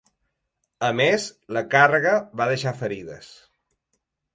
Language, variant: Catalan, Balear